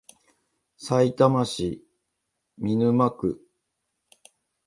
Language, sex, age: Japanese, male, 40-49